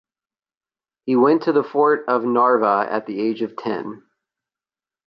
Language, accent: English, United States English